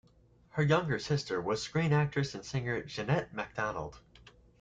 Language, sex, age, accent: English, male, 19-29, United States English